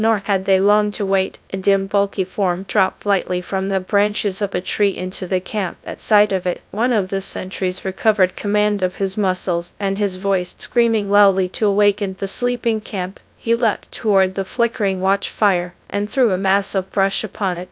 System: TTS, GradTTS